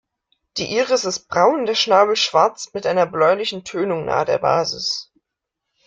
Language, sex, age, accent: German, female, 19-29, Deutschland Deutsch